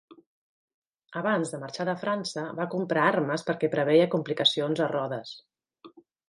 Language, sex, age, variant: Catalan, female, 40-49, Central